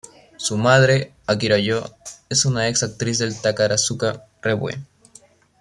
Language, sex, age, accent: Spanish, male, under 19, Andino-Pacífico: Colombia, Perú, Ecuador, oeste de Bolivia y Venezuela andina